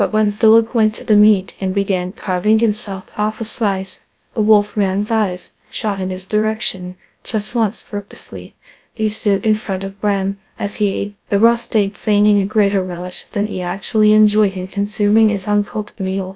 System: TTS, GlowTTS